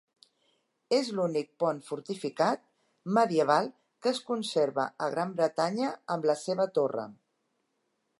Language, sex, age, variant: Catalan, female, 60-69, Central